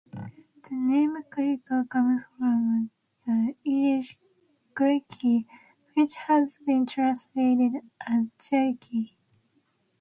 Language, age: English, 19-29